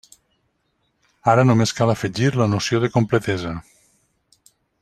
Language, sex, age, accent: Catalan, male, 50-59, valencià